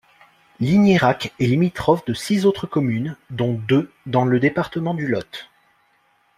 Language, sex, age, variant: French, male, 30-39, Français de métropole